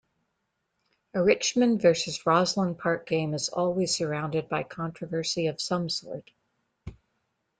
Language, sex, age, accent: English, female, 50-59, United States English